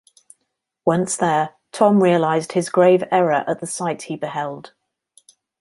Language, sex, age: English, female, 30-39